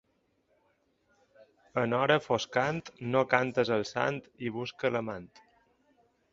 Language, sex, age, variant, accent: Catalan, male, 30-39, Balear, balear